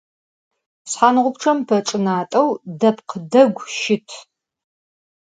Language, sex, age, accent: Adyghe, female, 40-49, Кıэмгуй (Çemguy)